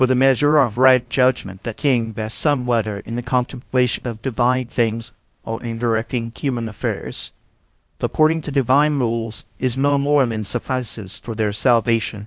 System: TTS, VITS